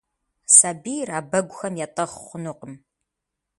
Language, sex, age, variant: Kabardian, female, 30-39, Адыгэбзэ (Къэбэрдей, Кирил, псоми зэдай)